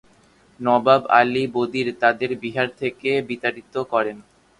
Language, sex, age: Bengali, male, under 19